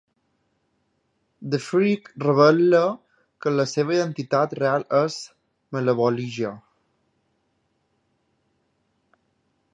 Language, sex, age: Catalan, male, 19-29